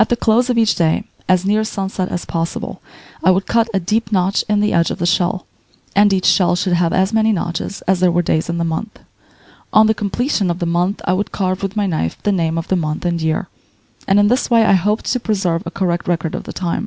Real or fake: real